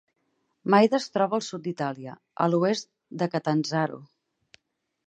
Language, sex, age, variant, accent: Catalan, female, 40-49, Central, Camp de Tarragona